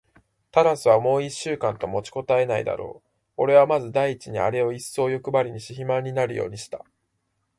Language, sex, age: Japanese, male, 19-29